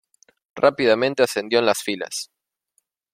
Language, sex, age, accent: Spanish, male, 19-29, Rioplatense: Argentina, Uruguay, este de Bolivia, Paraguay